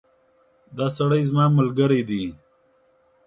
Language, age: Pashto, 30-39